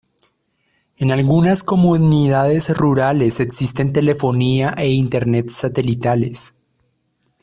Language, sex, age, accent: Spanish, male, 19-29, Andino-Pacífico: Colombia, Perú, Ecuador, oeste de Bolivia y Venezuela andina